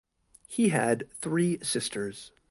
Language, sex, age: English, male, 19-29